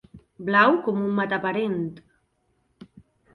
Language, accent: Catalan, valencià